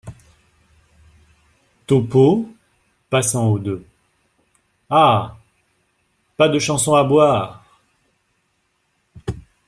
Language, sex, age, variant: French, male, 30-39, Français de métropole